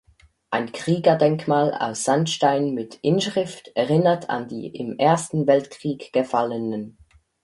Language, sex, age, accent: German, male, under 19, Schweizerdeutsch